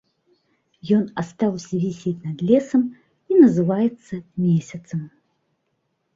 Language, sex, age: Belarusian, female, 40-49